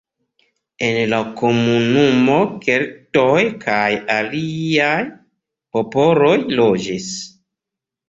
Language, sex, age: Esperanto, male, 30-39